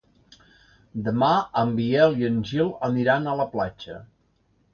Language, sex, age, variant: Catalan, male, 50-59, Central